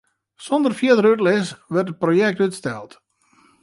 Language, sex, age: Western Frisian, male, 40-49